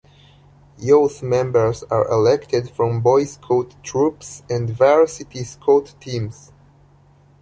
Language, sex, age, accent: English, male, 19-29, United States English